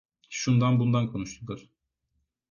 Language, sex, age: Turkish, male, 19-29